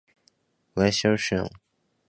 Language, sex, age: Japanese, male, under 19